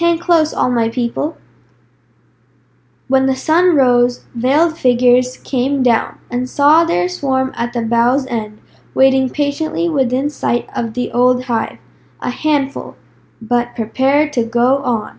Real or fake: real